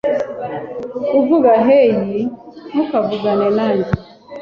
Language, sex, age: Kinyarwanda, female, 30-39